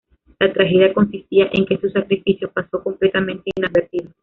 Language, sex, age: Spanish, female, 19-29